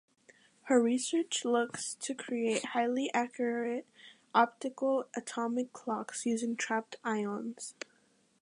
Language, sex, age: English, female, under 19